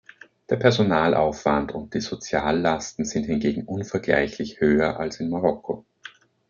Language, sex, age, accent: German, male, 30-39, Österreichisches Deutsch